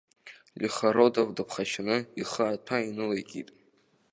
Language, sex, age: Abkhazian, male, under 19